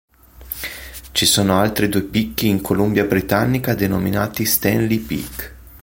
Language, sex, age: Italian, male, 30-39